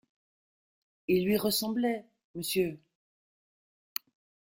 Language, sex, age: French, female, 50-59